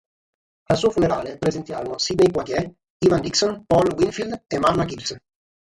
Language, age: Italian, 40-49